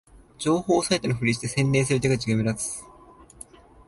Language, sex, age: Japanese, male, 19-29